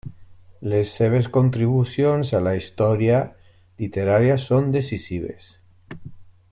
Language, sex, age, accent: Catalan, male, 40-49, valencià